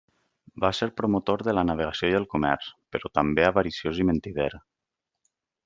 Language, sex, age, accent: Catalan, male, 30-39, valencià